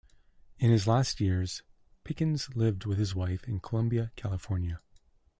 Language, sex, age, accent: English, male, 30-39, Canadian English